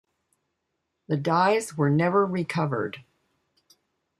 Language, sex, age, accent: English, female, 70-79, United States English